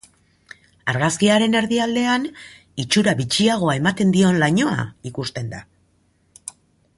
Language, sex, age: Basque, female, 50-59